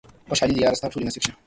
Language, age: Pashto, 19-29